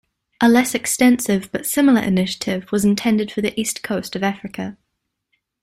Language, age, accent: English, 19-29, New Zealand English